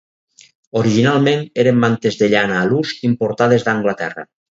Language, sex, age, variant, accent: Catalan, male, 60-69, Valencià meridional, valencià